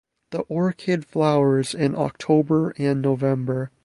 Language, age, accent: English, 19-29, United States English